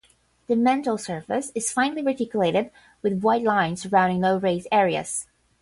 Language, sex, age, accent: English, female, 19-29, United States English; England English